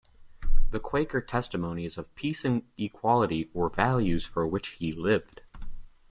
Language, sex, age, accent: English, male, 19-29, United States English